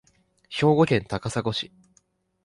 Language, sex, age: Japanese, male, 19-29